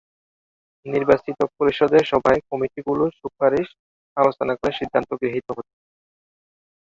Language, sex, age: Bengali, male, 19-29